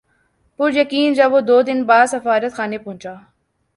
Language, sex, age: Urdu, female, 19-29